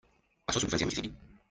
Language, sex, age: Spanish, male, 40-49